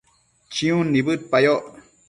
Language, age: Matsés, 40-49